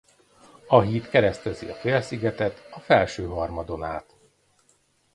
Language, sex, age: Hungarian, male, 40-49